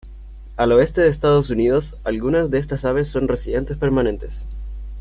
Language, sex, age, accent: Spanish, male, under 19, Chileno: Chile, Cuyo